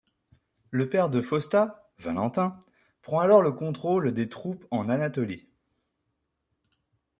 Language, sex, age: French, male, 30-39